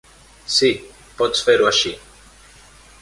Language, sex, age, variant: Catalan, male, 19-29, Central